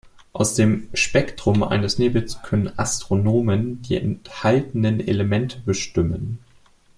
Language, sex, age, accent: German, male, 19-29, Deutschland Deutsch